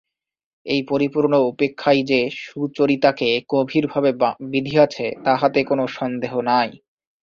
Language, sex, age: Bengali, male, 19-29